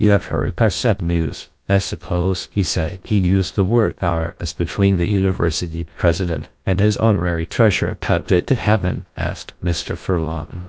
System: TTS, GlowTTS